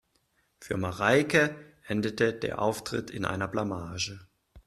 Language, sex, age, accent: German, male, 40-49, Deutschland Deutsch